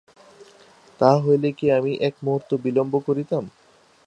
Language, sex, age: Bengali, male, 19-29